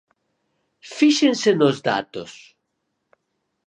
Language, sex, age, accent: Galician, male, 50-59, Oriental (común en zona oriental)